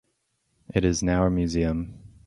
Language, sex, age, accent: English, male, 19-29, United States English